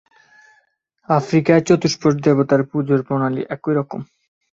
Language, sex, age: Bengali, male, 19-29